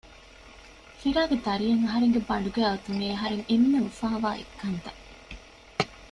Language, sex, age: Divehi, female, 19-29